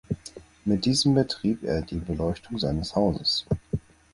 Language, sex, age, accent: German, male, 19-29, Deutschland Deutsch